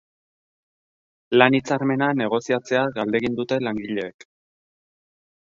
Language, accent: Basque, Erdialdekoa edo Nafarra (Gipuzkoa, Nafarroa)